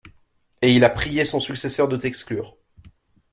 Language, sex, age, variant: French, male, 19-29, Français de métropole